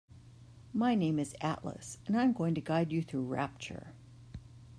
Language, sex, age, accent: English, female, 50-59, United States English